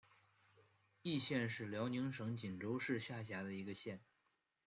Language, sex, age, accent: Chinese, male, 19-29, 出生地：河南省